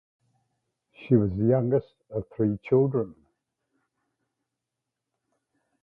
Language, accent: English, Australian English